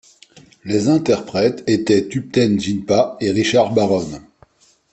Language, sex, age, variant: French, male, 50-59, Français de métropole